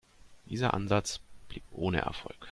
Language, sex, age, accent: German, male, 30-39, Deutschland Deutsch